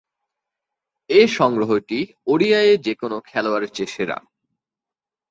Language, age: Bengali, 19-29